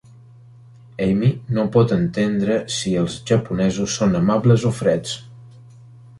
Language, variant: Catalan, Central